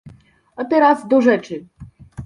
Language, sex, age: Polish, female, 19-29